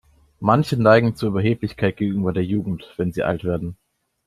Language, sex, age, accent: German, male, 19-29, Deutschland Deutsch